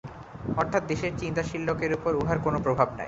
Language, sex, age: Bengali, male, 19-29